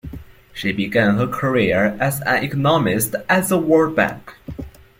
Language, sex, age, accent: English, male, under 19, Hong Kong English